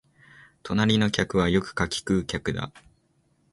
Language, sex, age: Japanese, male, under 19